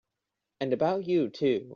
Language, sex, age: English, male, 19-29